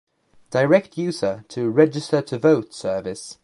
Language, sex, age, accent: English, male, under 19, England English